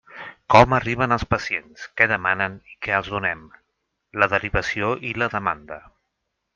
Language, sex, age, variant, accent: Catalan, male, 50-59, Central, central